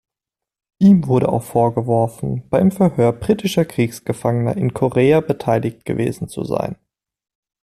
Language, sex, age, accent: German, male, 30-39, Deutschland Deutsch